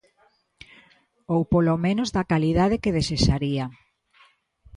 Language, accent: Galician, Normativo (estándar)